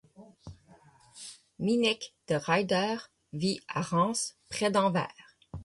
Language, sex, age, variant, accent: French, female, 30-39, Français d'Amérique du Nord, Français du Canada